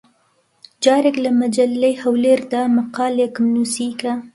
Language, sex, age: Central Kurdish, female, 19-29